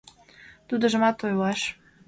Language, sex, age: Mari, female, 19-29